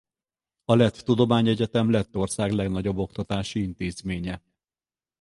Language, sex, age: Hungarian, male, 50-59